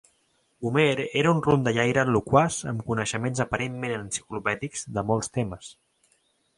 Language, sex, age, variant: Catalan, male, 19-29, Central